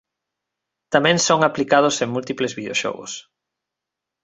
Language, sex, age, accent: Galician, male, 30-39, Normativo (estándar)